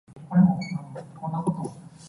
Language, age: Cantonese, 19-29